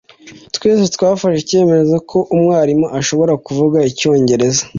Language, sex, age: Kinyarwanda, male, 19-29